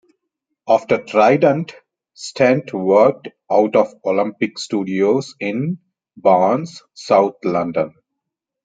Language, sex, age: English, male, 30-39